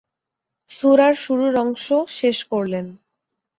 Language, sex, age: Bengali, female, 19-29